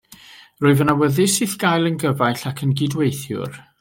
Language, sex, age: Welsh, male, 50-59